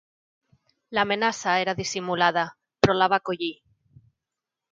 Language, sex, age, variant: Catalan, female, 40-49, Nord-Occidental